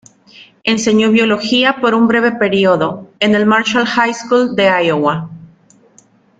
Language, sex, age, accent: Spanish, female, 30-39, México